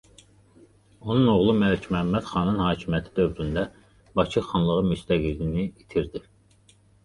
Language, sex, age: Azerbaijani, male, 30-39